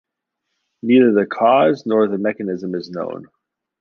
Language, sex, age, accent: English, male, 40-49, Canadian English